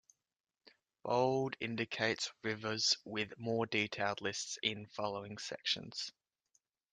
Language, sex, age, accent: English, male, 19-29, Australian English